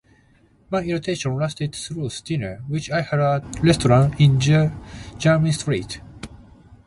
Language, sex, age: English, male, 19-29